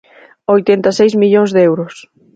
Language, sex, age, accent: Galician, female, 19-29, Central (gheada)